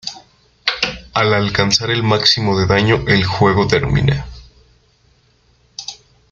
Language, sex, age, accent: Spanish, male, 19-29, México